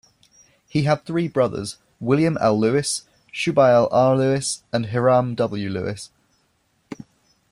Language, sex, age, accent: English, male, 19-29, England English